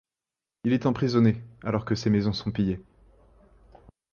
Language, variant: French, Français de métropole